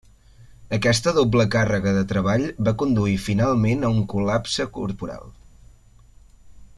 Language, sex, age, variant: Catalan, male, 19-29, Central